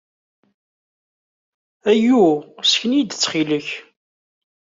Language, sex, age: Kabyle, male, 19-29